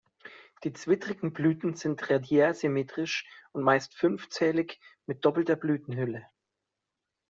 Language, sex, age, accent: German, male, 30-39, Deutschland Deutsch